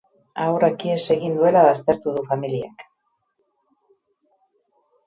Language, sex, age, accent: Basque, female, 60-69, Erdialdekoa edo Nafarra (Gipuzkoa, Nafarroa)